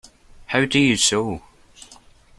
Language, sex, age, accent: English, male, under 19, Scottish English